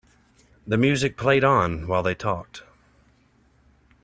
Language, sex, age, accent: English, male, 30-39, United States English